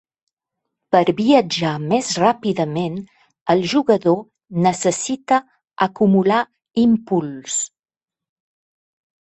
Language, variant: Catalan, Septentrional